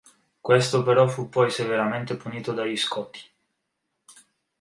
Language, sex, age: Italian, male, 19-29